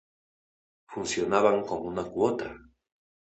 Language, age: Spanish, 60-69